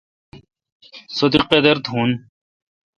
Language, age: Kalkoti, 19-29